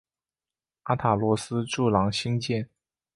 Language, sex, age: Chinese, male, 19-29